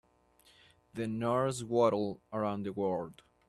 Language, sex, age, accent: English, male, 19-29, United States English